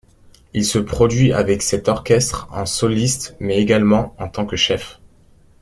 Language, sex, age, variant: French, male, 19-29, Français de métropole